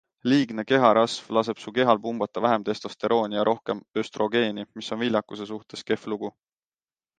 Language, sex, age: Estonian, male, 19-29